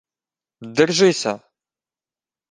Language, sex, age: Ukrainian, male, 30-39